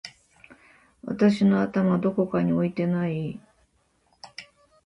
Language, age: Japanese, 30-39